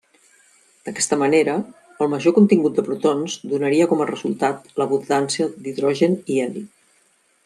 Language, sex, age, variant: Catalan, female, 50-59, Central